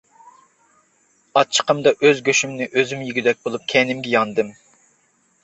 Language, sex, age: Uyghur, male, 40-49